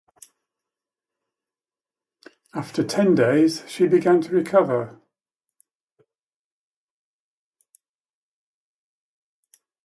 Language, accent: English, England English